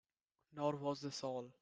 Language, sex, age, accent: English, male, under 19, India and South Asia (India, Pakistan, Sri Lanka)